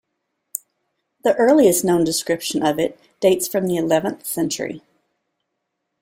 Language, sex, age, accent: English, female, 40-49, United States English